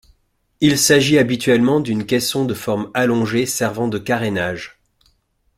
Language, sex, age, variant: French, male, 40-49, Français de métropole